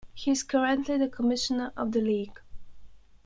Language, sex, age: English, female, 19-29